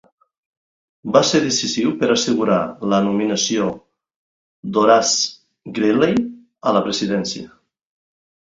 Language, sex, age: Catalan, male, 50-59